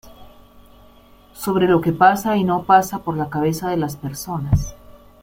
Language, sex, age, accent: Spanish, female, 50-59, Andino-Pacífico: Colombia, Perú, Ecuador, oeste de Bolivia y Venezuela andina